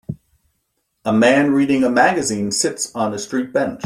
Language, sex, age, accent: English, male, 50-59, United States English